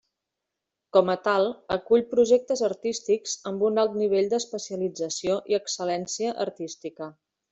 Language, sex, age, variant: Catalan, female, 50-59, Central